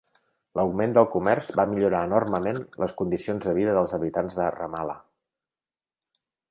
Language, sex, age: Catalan, male, 40-49